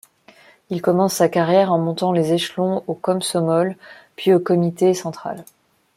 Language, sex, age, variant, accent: French, female, 30-39, Français d'Afrique subsaharienne et des îles africaines, Français de Madagascar